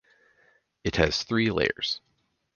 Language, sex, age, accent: English, male, 19-29, United States English